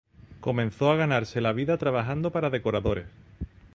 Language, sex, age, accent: Spanish, male, 40-49, España: Sur peninsular (Andalucia, Extremadura, Murcia)